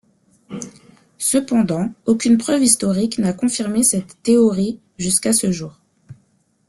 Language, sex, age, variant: French, female, 30-39, Français de métropole